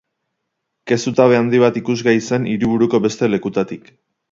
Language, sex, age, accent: Basque, male, 30-39, Erdialdekoa edo Nafarra (Gipuzkoa, Nafarroa)